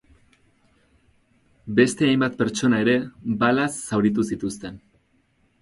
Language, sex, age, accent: Basque, male, 30-39, Erdialdekoa edo Nafarra (Gipuzkoa, Nafarroa)